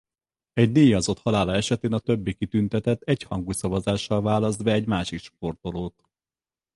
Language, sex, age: Hungarian, male, 50-59